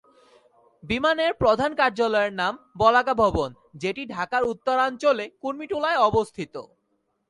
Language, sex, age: Bengali, male, 19-29